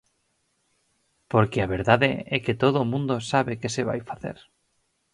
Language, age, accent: Galician, 19-29, Normativo (estándar)